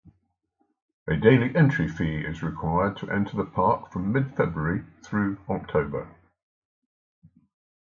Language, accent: English, England English